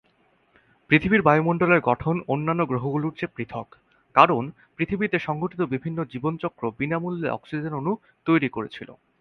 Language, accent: Bengali, fluent